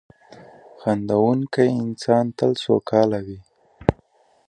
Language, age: Pashto, 19-29